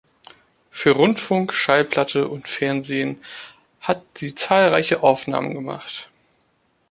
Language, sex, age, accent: German, male, 30-39, Deutschland Deutsch